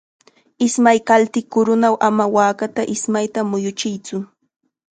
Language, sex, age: Chiquián Ancash Quechua, female, 19-29